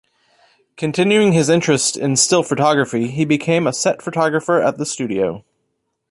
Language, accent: English, United States English